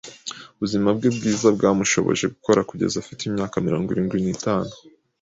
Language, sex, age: Kinyarwanda, male, 30-39